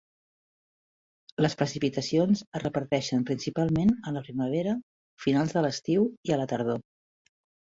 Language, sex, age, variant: Catalan, female, 40-49, Central